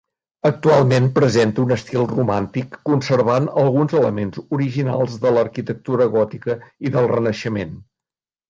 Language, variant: Catalan, Nord-Occidental